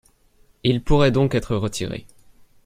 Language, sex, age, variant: French, male, 19-29, Français de métropole